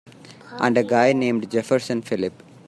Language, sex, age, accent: English, male, 30-39, India and South Asia (India, Pakistan, Sri Lanka)